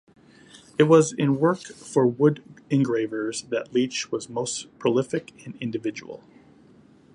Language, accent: English, United States English